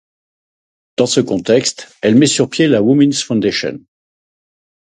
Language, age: French, 50-59